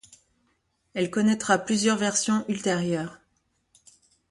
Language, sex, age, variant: French, female, 40-49, Français de métropole